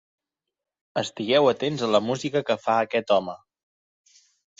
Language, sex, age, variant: Catalan, male, 30-39, Central